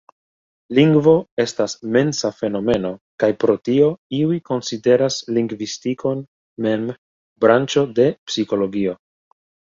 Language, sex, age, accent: Esperanto, male, 30-39, Internacia